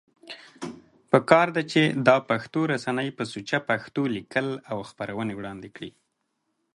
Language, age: Pashto, 30-39